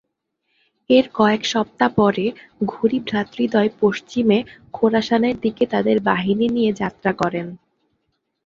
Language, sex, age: Bengali, female, 19-29